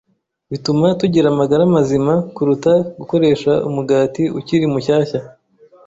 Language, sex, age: Kinyarwanda, male, 30-39